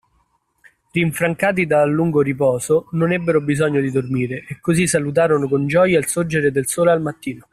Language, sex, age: Italian, male, 19-29